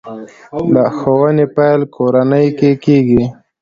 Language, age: Pashto, 19-29